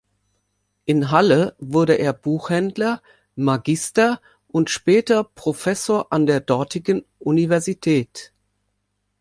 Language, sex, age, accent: German, female, 60-69, Deutschland Deutsch